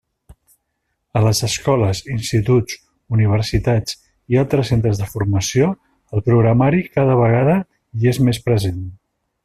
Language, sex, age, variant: Catalan, male, 50-59, Nord-Occidental